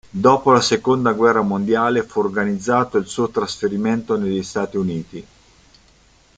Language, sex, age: Italian, male, 50-59